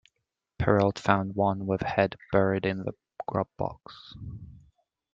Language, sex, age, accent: English, male, 19-29, England English